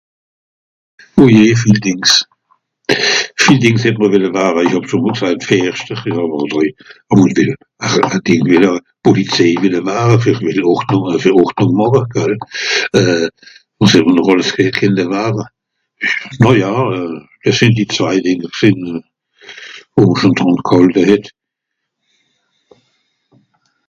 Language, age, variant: Swiss German, 70-79, Nordniederàlemmànisch (Rishoffe, Zàwere, Bùsswìller, Hawenau, Brüemt, Stroossbùri, Molse, Dàmbàch, Schlettstàtt, Pfàlzbùri usw.)